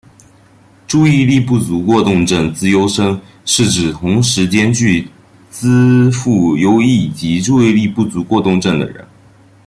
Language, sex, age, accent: Chinese, male, under 19, 出生地：福建省